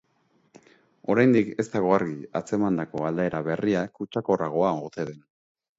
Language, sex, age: Basque, male, 30-39